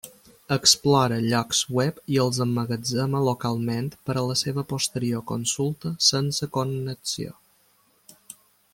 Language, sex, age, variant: Catalan, male, 19-29, Balear